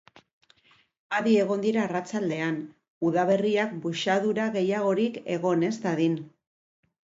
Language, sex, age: Basque, female, 50-59